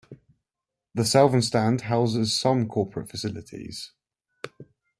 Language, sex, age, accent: English, male, 19-29, England English